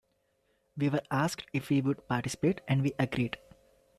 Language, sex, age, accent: English, male, 19-29, India and South Asia (India, Pakistan, Sri Lanka)